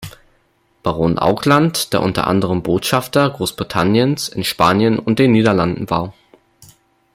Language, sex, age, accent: German, male, 19-29, Deutschland Deutsch